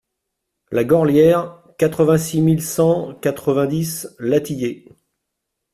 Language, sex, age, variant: French, male, 50-59, Français de métropole